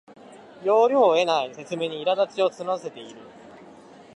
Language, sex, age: Japanese, male, 19-29